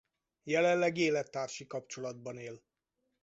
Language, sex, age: Hungarian, male, 60-69